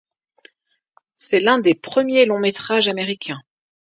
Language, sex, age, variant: French, female, 40-49, Français de métropole